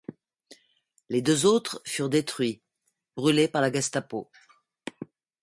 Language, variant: French, Français de métropole